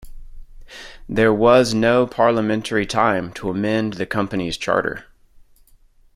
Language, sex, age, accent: English, male, 30-39, United States English